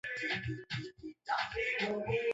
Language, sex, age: Swahili, female, 19-29